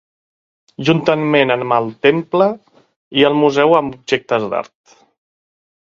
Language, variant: Catalan, Central